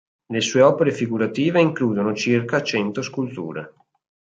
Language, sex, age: Italian, male, 19-29